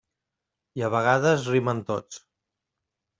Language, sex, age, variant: Catalan, male, 30-39, Central